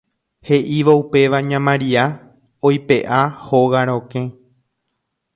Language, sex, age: Guarani, male, 30-39